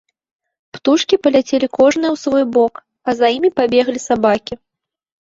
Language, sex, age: Belarusian, female, 19-29